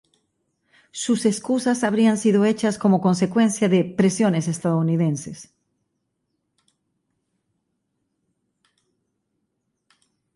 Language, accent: Spanish, Caribe: Cuba, Venezuela, Puerto Rico, República Dominicana, Panamá, Colombia caribeña, México caribeño, Costa del golfo de México